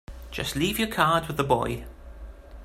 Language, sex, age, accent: English, male, 50-59, Welsh English